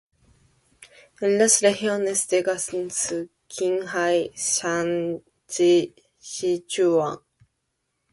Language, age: Spanish, 19-29